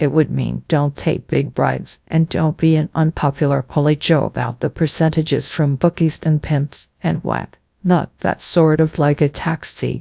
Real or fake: fake